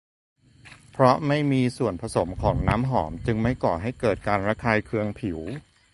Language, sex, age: Thai, male, 40-49